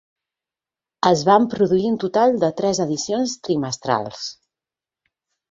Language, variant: Catalan, Central